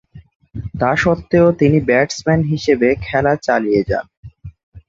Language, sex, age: Bengali, male, 19-29